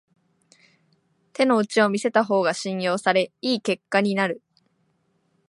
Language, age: Japanese, 19-29